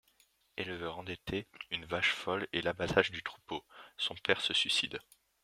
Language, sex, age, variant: French, male, under 19, Français de métropole